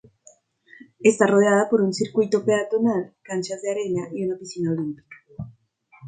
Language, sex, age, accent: Spanish, female, 40-49, Andino-Pacífico: Colombia, Perú, Ecuador, oeste de Bolivia y Venezuela andina